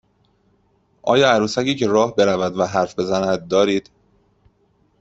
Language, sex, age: Persian, male, 19-29